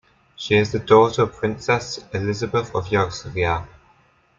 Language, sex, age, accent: English, male, under 19, England English